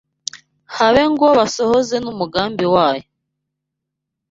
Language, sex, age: Kinyarwanda, female, 19-29